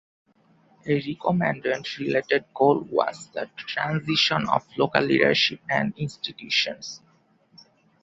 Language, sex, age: English, male, under 19